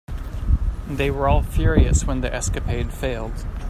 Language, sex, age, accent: English, male, 40-49, United States English